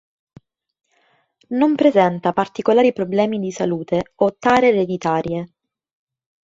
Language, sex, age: Italian, female, 19-29